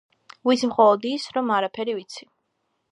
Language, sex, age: Georgian, female, under 19